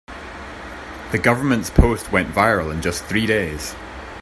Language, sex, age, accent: English, male, 19-29, Scottish English